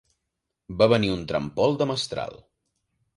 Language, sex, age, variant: Catalan, male, 19-29, Nord-Occidental